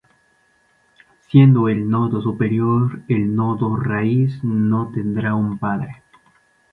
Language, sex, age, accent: Spanish, male, 19-29, México